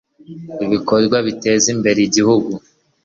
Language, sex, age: Kinyarwanda, male, 19-29